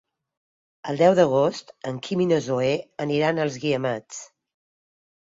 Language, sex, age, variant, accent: Catalan, female, 60-69, Balear, balear